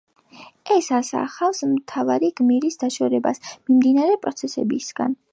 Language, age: Georgian, under 19